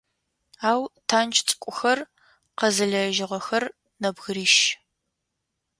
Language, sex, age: Adyghe, female, 19-29